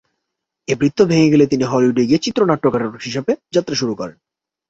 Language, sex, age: Bengali, male, 19-29